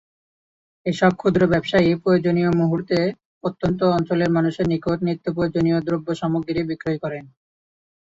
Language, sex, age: Bengali, male, 19-29